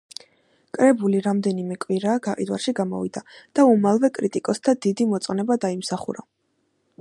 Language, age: Georgian, under 19